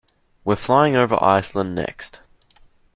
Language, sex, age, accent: English, male, under 19, Australian English